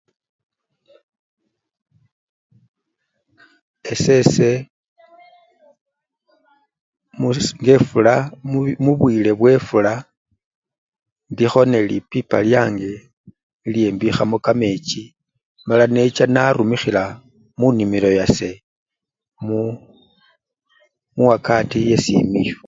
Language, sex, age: Luyia, male, 40-49